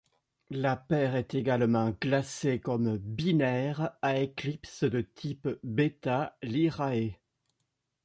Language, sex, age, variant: French, male, 50-59, Français de métropole